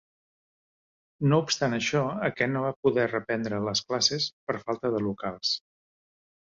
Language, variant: Catalan, Central